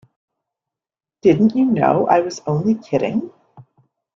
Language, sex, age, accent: English, female, 50-59, United States English